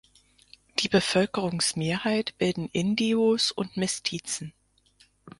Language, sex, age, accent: German, female, 30-39, Deutschland Deutsch